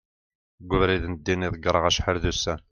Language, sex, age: Kabyle, male, 50-59